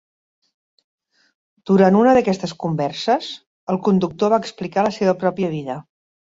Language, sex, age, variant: Catalan, female, 60-69, Central